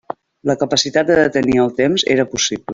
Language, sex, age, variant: Catalan, female, 40-49, Septentrional